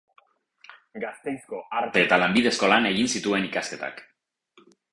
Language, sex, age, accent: Basque, male, 30-39, Mendebalekoa (Araba, Bizkaia, Gipuzkoako mendebaleko herri batzuk)